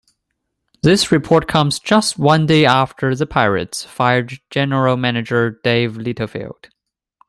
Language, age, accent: English, 19-29, United States English